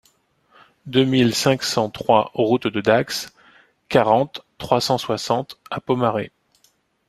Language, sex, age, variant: French, male, 40-49, Français de métropole